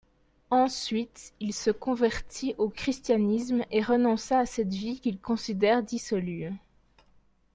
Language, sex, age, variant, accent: French, female, 19-29, Français d'Europe, Français de Belgique